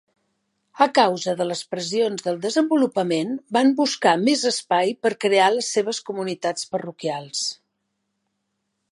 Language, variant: Catalan, Central